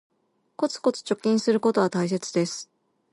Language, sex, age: Japanese, female, 40-49